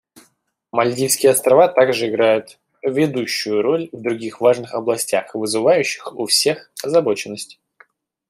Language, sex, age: Russian, male, 19-29